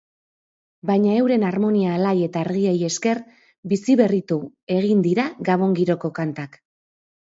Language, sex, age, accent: Basque, female, 40-49, Erdialdekoa edo Nafarra (Gipuzkoa, Nafarroa)